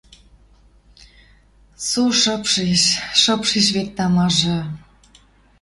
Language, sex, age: Western Mari, female, 40-49